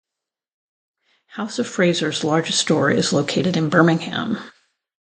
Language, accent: English, United States English